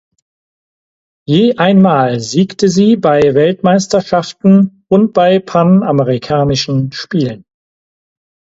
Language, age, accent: German, 40-49, Deutschland Deutsch